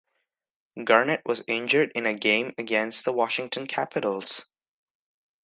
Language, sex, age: English, male, under 19